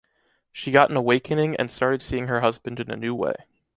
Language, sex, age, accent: English, male, 19-29, United States English